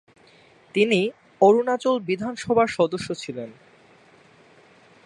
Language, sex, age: Bengali, male, 19-29